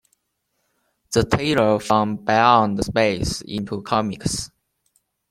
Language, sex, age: English, male, 19-29